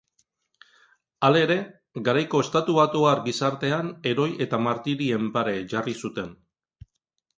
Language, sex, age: Basque, male, 50-59